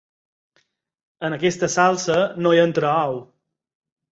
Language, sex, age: Catalan, male, 40-49